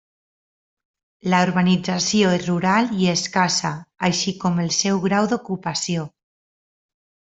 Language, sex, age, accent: Catalan, female, 30-39, valencià